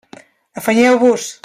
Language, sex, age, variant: Catalan, female, 50-59, Central